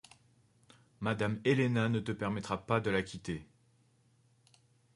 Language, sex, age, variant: French, male, 30-39, Français de métropole